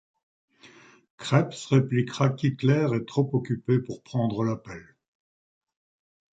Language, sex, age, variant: French, male, 70-79, Français de métropole